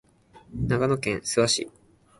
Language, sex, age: Japanese, male, 19-29